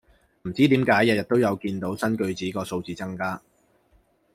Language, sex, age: Cantonese, male, 30-39